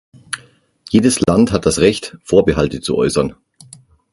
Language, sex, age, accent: German, male, 40-49, Deutschland Deutsch; Österreichisches Deutsch